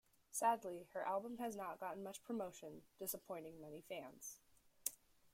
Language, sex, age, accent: English, female, under 19, United States English